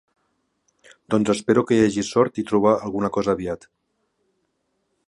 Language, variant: Catalan, Central